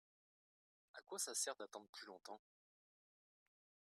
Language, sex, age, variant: French, male, 30-39, Français de métropole